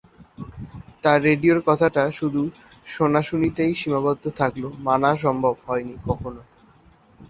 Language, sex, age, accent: Bengali, male, 19-29, Native